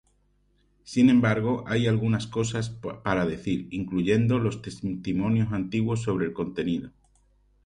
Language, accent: Spanish, España: Sur peninsular (Andalucia, Extremadura, Murcia)